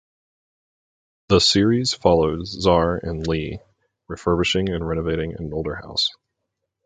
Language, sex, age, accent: English, male, 19-29, United States English